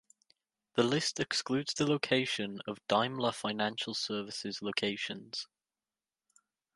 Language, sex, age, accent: English, male, 19-29, England English